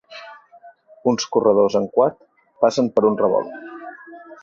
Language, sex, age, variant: Catalan, male, 30-39, Central